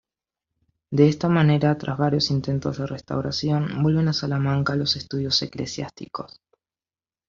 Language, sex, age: Spanish, male, under 19